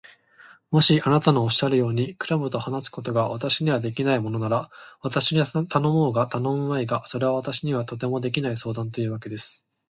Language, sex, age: Japanese, male, 19-29